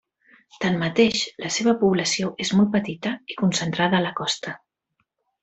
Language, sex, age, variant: Catalan, female, 50-59, Central